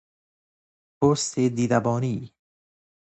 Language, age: Persian, 19-29